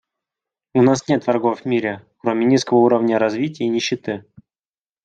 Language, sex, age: Russian, male, 19-29